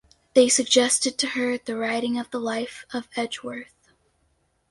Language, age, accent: English, under 19, United States English